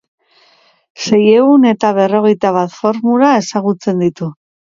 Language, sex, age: Basque, female, 50-59